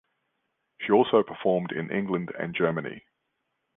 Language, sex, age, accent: English, male, 50-59, Australian English